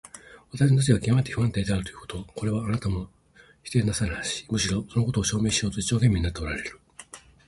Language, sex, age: Japanese, male, 50-59